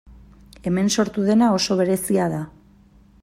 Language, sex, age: Basque, female, 30-39